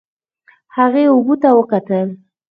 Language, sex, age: Pashto, female, 19-29